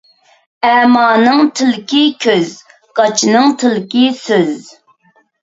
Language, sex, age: Uyghur, female, 19-29